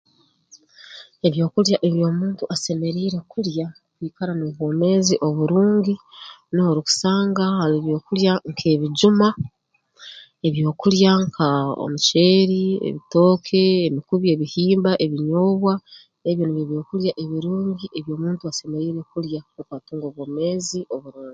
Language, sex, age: Tooro, female, 40-49